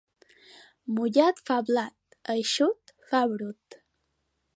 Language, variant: Catalan, Balear